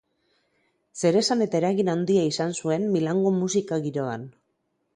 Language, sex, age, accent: Basque, female, 40-49, Mendebalekoa (Araba, Bizkaia, Gipuzkoako mendebaleko herri batzuk)